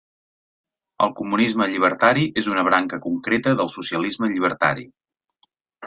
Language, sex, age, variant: Catalan, male, 40-49, Central